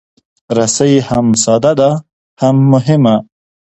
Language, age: Pashto, 30-39